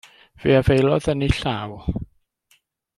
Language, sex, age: Welsh, male, 50-59